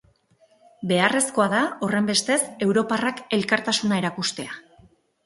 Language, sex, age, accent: Basque, female, 40-49, Erdialdekoa edo Nafarra (Gipuzkoa, Nafarroa)